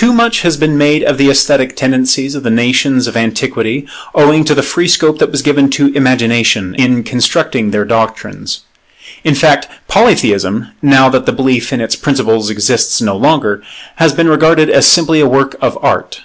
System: none